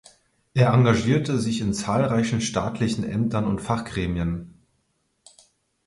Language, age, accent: German, 19-29, Deutschland Deutsch